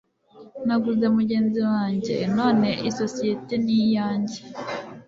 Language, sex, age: Kinyarwanda, female, 19-29